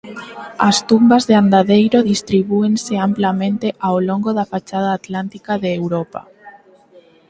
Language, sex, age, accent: Galician, female, under 19, Normativo (estándar)